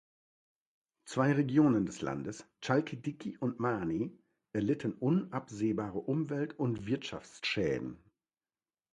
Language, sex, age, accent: German, male, 50-59, Deutschland Deutsch